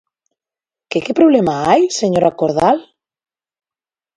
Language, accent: Galician, Central (gheada)